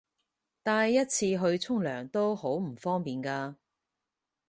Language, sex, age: Cantonese, female, 30-39